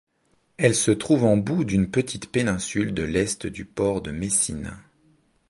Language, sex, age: French, male, 40-49